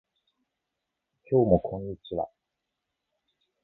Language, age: Japanese, 50-59